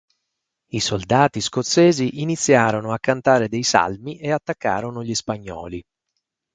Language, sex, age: Italian, male, 40-49